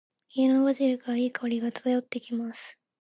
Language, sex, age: Japanese, female, under 19